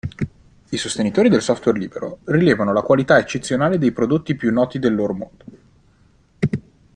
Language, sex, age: Italian, male, 19-29